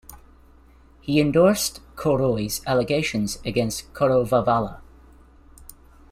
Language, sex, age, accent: English, male, 19-29, New Zealand English